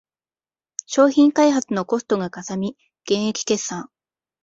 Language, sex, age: Japanese, female, 19-29